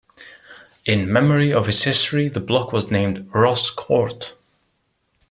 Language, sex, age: English, male, 19-29